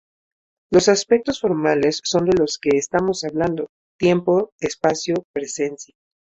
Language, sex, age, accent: Spanish, male, 19-29, México